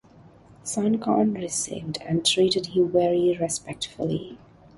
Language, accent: English, India and South Asia (India, Pakistan, Sri Lanka)